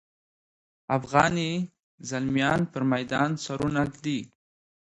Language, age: Pashto, 19-29